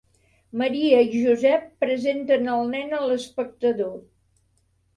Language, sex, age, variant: Catalan, female, 60-69, Central